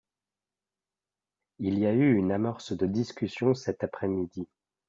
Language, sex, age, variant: French, male, 19-29, Français de métropole